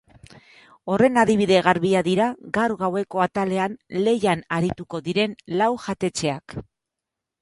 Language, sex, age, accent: Basque, female, 50-59, Mendebalekoa (Araba, Bizkaia, Gipuzkoako mendebaleko herri batzuk)